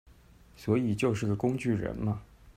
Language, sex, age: Chinese, male, 30-39